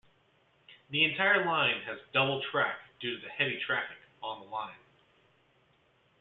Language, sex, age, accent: English, male, 19-29, United States English